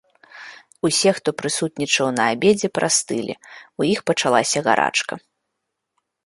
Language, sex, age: Belarusian, female, 30-39